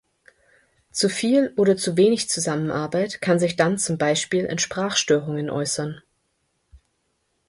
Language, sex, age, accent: German, female, 30-39, Deutschland Deutsch